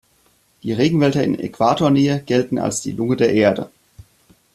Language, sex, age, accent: German, male, 30-39, Deutschland Deutsch